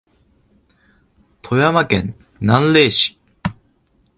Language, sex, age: Japanese, male, 19-29